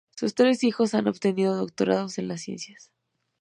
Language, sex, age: Spanish, female, 19-29